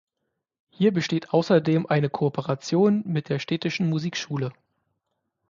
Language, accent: German, Deutschland Deutsch